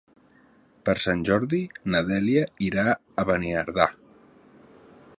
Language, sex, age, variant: Catalan, male, 40-49, Central